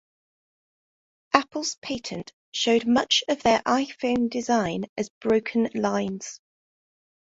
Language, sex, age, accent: English, female, 30-39, England English